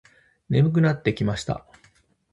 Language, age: Japanese, 40-49